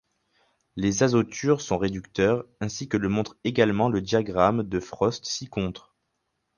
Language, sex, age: French, male, 19-29